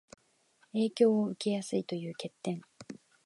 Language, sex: Japanese, female